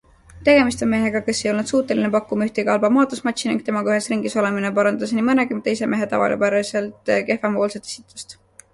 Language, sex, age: Estonian, female, 19-29